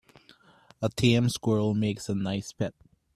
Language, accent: English, West Indies and Bermuda (Bahamas, Bermuda, Jamaica, Trinidad)